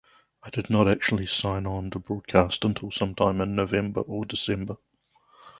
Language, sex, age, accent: English, male, 30-39, New Zealand English